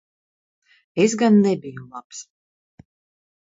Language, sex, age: Latvian, female, 30-39